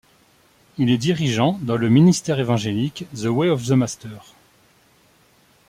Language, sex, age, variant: French, male, 40-49, Français de métropole